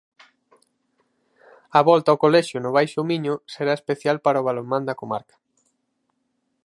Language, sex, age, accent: Galician, male, 19-29, Central (gheada)